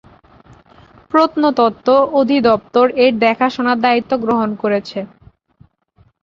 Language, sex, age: Bengali, female, 19-29